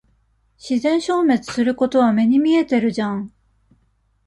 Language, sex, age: Japanese, female, 40-49